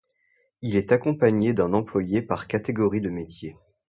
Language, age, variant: French, 19-29, Français de métropole